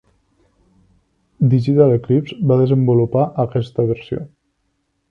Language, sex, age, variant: Catalan, male, 19-29, Nord-Occidental